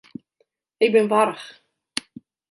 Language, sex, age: Western Frisian, female, 40-49